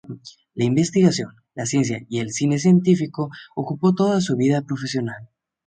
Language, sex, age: Spanish, male, under 19